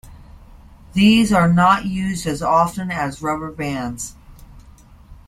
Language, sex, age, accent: English, female, 50-59, United States English